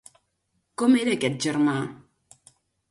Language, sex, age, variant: Catalan, female, 40-49, Septentrional